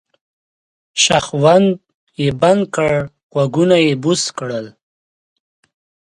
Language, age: Pashto, 19-29